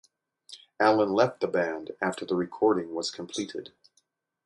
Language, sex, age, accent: English, male, 60-69, United States English